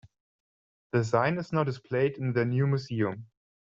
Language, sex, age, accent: English, male, 19-29, United States English